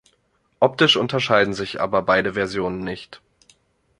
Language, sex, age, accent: German, male, 19-29, Deutschland Deutsch